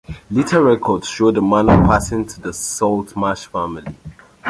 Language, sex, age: English, male, 19-29